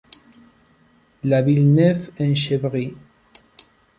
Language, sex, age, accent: Spanish, male, 40-49, Rioplatense: Argentina, Uruguay, este de Bolivia, Paraguay